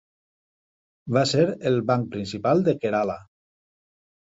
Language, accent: Catalan, valencià